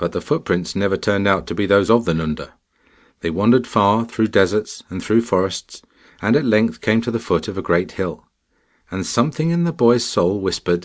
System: none